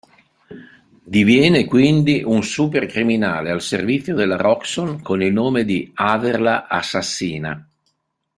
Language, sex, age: Italian, male, 60-69